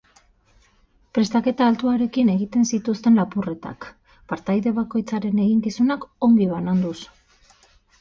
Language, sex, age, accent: Basque, female, 40-49, Mendebalekoa (Araba, Bizkaia, Gipuzkoako mendebaleko herri batzuk); Batua